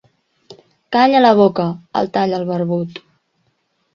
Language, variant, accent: Catalan, Central, central